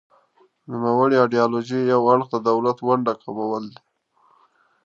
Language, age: Pashto, 30-39